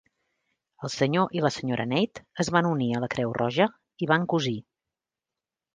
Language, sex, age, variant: Catalan, female, 40-49, Central